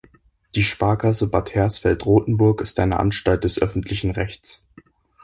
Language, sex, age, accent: German, male, under 19, Deutschland Deutsch